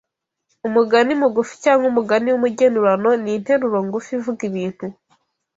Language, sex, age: Kinyarwanda, female, 19-29